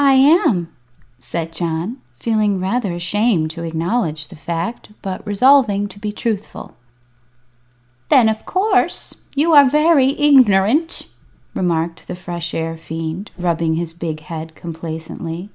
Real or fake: real